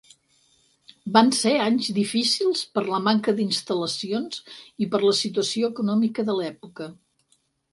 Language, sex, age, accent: Catalan, female, 60-69, Empordanès